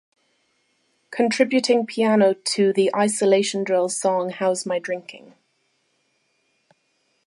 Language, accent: English, Irish English